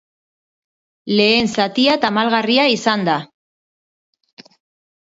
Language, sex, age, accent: Basque, female, 40-49, Mendebalekoa (Araba, Bizkaia, Gipuzkoako mendebaleko herri batzuk)